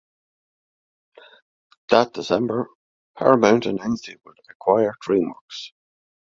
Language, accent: English, Irish English